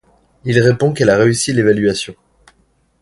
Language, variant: French, Français de métropole